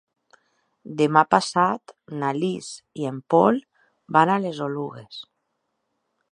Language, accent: Catalan, valencià